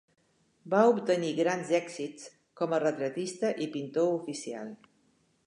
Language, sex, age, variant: Catalan, female, 70-79, Central